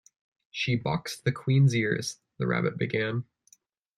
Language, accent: English, United States English